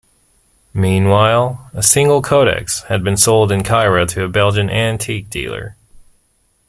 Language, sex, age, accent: English, male, 30-39, United States English